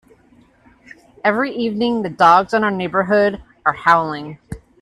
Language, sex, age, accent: English, female, 40-49, United States English